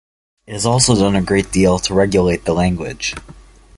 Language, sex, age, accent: English, male, under 19, Canadian English